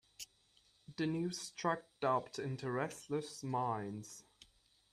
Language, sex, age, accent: English, male, 19-29, England English